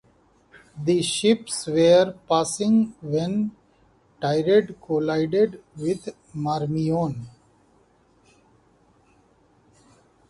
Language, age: English, 40-49